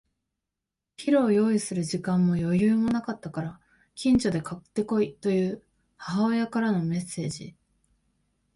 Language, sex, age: Japanese, female, 19-29